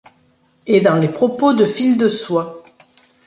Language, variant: French, Français de métropole